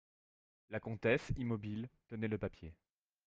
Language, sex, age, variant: French, male, 30-39, Français de métropole